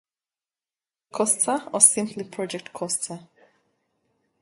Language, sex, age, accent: English, female, 30-39, England English